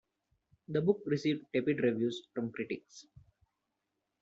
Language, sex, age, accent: English, male, 19-29, India and South Asia (India, Pakistan, Sri Lanka)